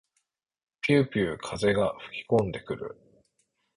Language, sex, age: Japanese, male, 40-49